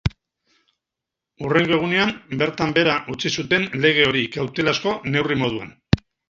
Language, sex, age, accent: Basque, male, 50-59, Mendebalekoa (Araba, Bizkaia, Gipuzkoako mendebaleko herri batzuk)